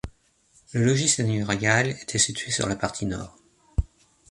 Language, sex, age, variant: French, male, 40-49, Français de métropole